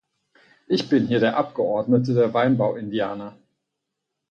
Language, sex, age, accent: German, male, 40-49, Deutschland Deutsch